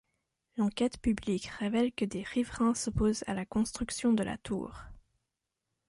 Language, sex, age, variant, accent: French, female, 19-29, Français d'Europe, Français de Suisse